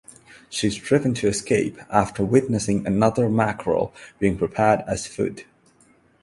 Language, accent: English, England English; India and South Asia (India, Pakistan, Sri Lanka)